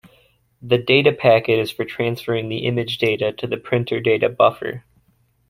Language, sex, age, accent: English, male, 19-29, United States English